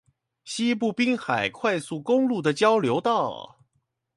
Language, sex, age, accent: Chinese, male, 19-29, 出生地：臺北市